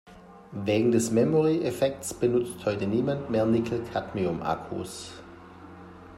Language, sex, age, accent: German, male, 50-59, Deutschland Deutsch